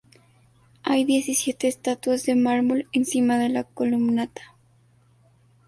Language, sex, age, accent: Spanish, female, 19-29, México